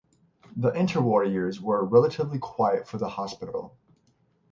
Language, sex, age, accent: English, male, 19-29, United States English